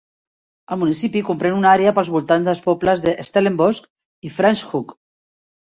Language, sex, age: Catalan, female, 50-59